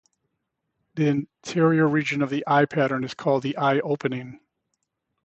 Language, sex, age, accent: English, male, 60-69, United States English